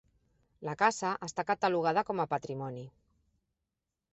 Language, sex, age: Catalan, female, 40-49